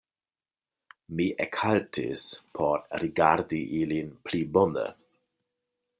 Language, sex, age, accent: Esperanto, male, 50-59, Internacia